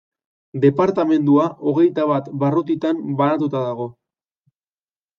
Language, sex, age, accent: Basque, male, 19-29, Erdialdekoa edo Nafarra (Gipuzkoa, Nafarroa)